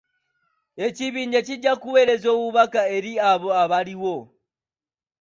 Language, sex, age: Ganda, male, 19-29